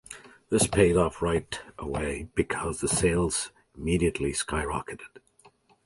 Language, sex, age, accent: English, male, 40-49, United States English